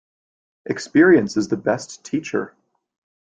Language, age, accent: English, 19-29, United States English